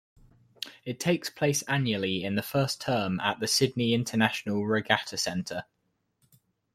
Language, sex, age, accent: English, male, 19-29, England English